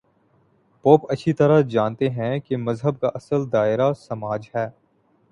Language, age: Urdu, 19-29